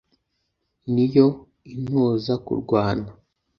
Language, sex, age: Kinyarwanda, male, under 19